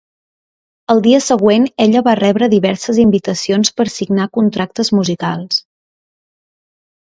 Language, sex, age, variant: Catalan, female, 19-29, Central